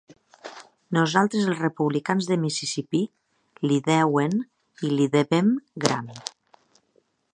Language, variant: Catalan, Nord-Occidental